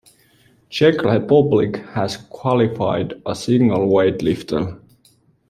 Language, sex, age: English, male, 19-29